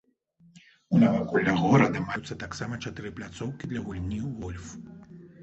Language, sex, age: Belarusian, male, 50-59